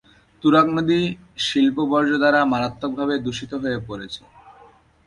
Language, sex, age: Bengali, male, 19-29